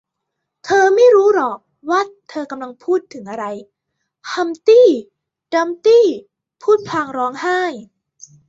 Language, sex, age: Thai, female, under 19